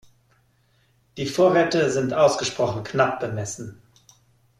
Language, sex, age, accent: German, male, 40-49, Deutschland Deutsch